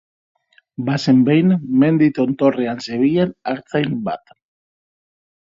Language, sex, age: Basque, male, 30-39